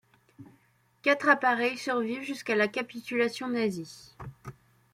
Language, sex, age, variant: French, female, under 19, Français de métropole